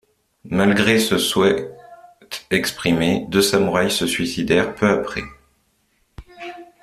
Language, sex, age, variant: French, male, 30-39, Français de métropole